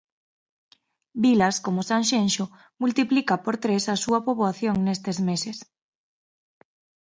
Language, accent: Galician, Atlántico (seseo e gheada)